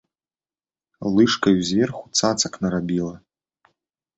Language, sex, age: Belarusian, male, 30-39